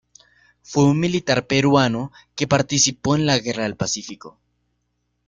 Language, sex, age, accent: Spanish, male, 19-29, Andino-Pacífico: Colombia, Perú, Ecuador, oeste de Bolivia y Venezuela andina